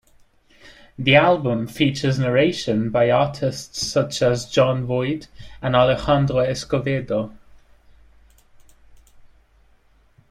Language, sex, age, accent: English, male, 19-29, England English